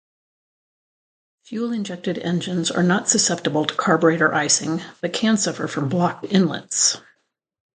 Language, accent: English, United States English